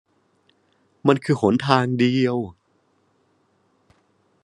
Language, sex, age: Thai, male, 19-29